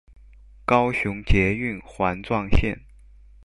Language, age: Chinese, 19-29